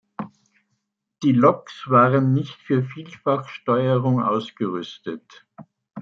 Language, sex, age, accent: German, male, 70-79, Österreichisches Deutsch